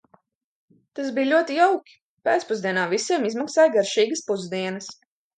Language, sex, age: Latvian, female, under 19